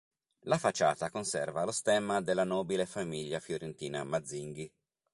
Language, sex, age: Italian, male, 40-49